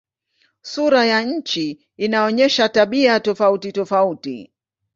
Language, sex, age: Swahili, female, 50-59